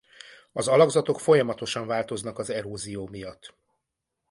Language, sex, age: Hungarian, male, 50-59